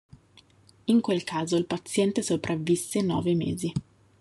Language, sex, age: Italian, female, 30-39